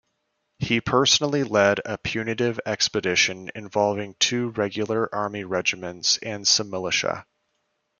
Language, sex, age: English, male, 19-29